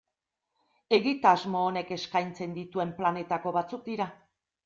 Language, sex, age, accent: Basque, female, 60-69, Erdialdekoa edo Nafarra (Gipuzkoa, Nafarroa)